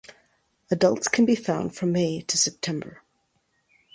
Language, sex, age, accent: English, female, 60-69, United States English